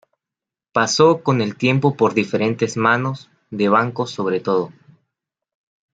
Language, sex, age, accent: Spanish, male, 19-29, México